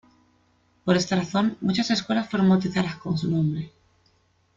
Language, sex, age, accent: Spanish, female, 30-39, España: Centro-Sur peninsular (Madrid, Toledo, Castilla-La Mancha)